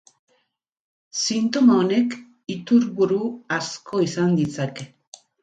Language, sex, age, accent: Basque, female, 50-59, Mendebalekoa (Araba, Bizkaia, Gipuzkoako mendebaleko herri batzuk)